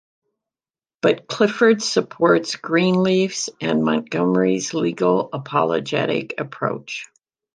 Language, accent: English, United States English